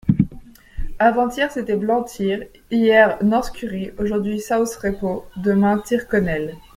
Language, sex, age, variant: French, female, 19-29, Français de métropole